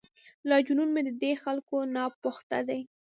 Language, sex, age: Pashto, female, 19-29